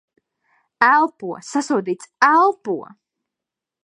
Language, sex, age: Latvian, female, 19-29